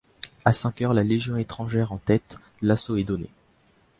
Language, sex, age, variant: French, male, under 19, Français de métropole